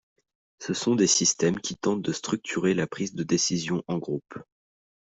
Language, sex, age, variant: French, male, under 19, Français de métropole